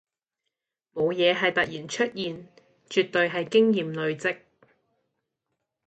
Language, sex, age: Cantonese, female, 19-29